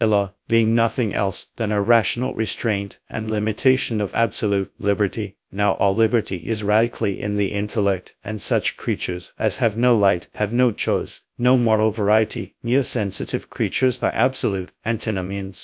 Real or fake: fake